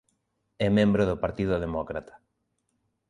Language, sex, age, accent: Galician, male, 30-39, Normativo (estándar)